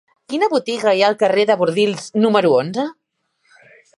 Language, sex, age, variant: Catalan, female, 40-49, Central